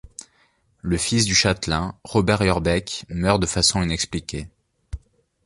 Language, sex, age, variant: French, male, 19-29, Français de métropole